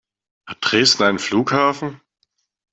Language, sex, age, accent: German, male, 30-39, Deutschland Deutsch